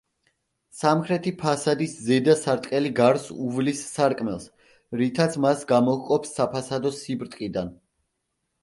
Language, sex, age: Georgian, male, 19-29